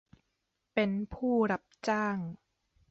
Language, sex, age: Thai, female, 30-39